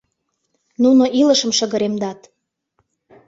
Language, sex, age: Mari, female, 19-29